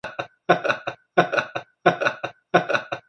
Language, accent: English, United States English